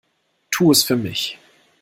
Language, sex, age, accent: German, male, 19-29, Deutschland Deutsch